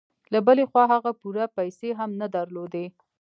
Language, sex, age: Pashto, female, 19-29